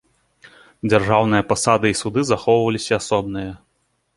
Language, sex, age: Belarusian, male, 19-29